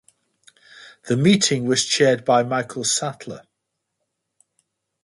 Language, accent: English, Scottish English